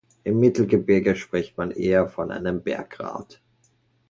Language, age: German, 30-39